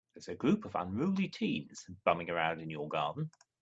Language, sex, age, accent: English, male, 60-69, England English